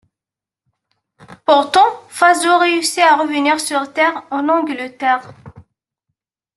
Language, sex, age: French, female, 19-29